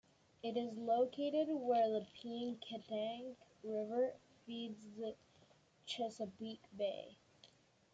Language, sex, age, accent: English, male, under 19, United States English